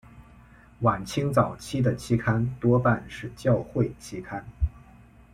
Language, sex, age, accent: Chinese, male, 19-29, 出生地：河北省